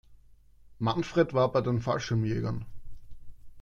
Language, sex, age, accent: German, male, 30-39, Österreichisches Deutsch